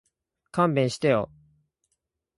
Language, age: Japanese, 19-29